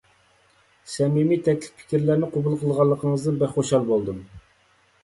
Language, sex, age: Uyghur, male, 30-39